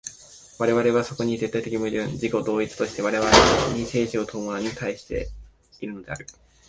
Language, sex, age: Japanese, male, 19-29